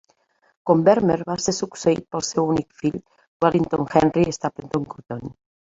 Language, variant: Catalan, Central